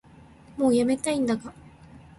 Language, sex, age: Japanese, female, 19-29